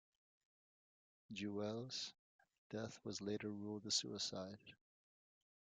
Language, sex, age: English, male, 40-49